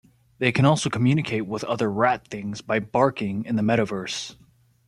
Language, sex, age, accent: English, male, 19-29, United States English